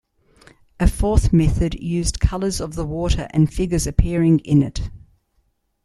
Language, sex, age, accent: English, female, 60-69, Australian English